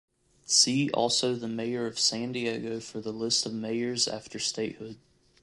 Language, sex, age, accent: English, male, 19-29, United States English